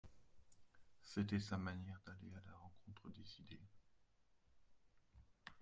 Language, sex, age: French, male, 40-49